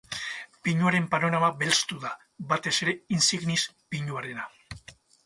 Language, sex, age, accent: Basque, male, 60-69, Mendebalekoa (Araba, Bizkaia, Gipuzkoako mendebaleko herri batzuk)